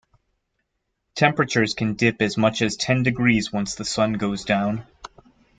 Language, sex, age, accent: English, male, 30-39, United States English